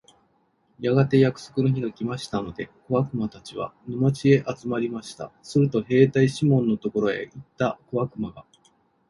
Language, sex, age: Japanese, male, 40-49